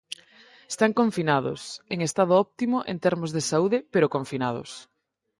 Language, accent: Galician, Normativo (estándar)